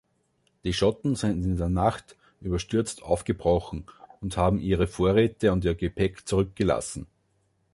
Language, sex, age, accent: German, male, 30-39, Österreichisches Deutsch